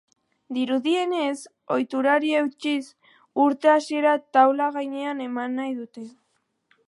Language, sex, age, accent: Basque, female, under 19, Mendebalekoa (Araba, Bizkaia, Gipuzkoako mendebaleko herri batzuk)